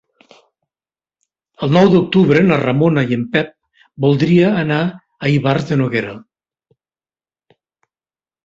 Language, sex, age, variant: Catalan, male, 60-69, Nord-Occidental